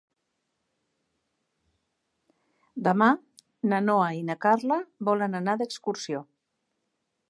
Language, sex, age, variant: Catalan, female, 50-59, Central